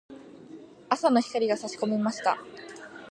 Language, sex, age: Japanese, female, 19-29